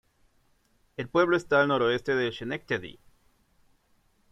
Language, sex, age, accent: Spanish, male, 30-39, México